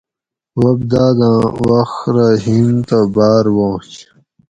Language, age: Gawri, 19-29